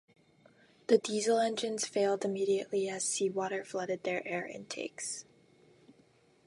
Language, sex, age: English, female, 19-29